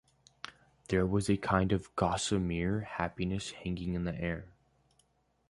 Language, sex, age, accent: English, male, under 19, United States English